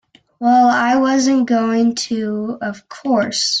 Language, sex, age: English, male, under 19